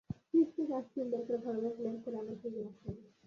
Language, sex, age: Bengali, female, 19-29